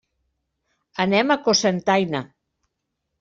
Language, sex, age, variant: Catalan, female, 60-69, Central